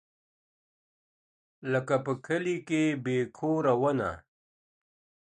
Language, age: Pashto, 50-59